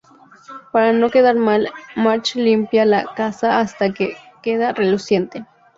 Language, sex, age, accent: Spanish, female, 19-29, México